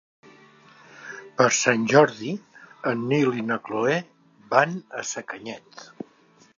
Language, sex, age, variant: Catalan, male, 60-69, Central